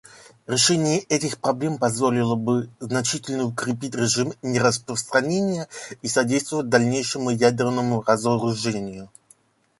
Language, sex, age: Russian, male, 19-29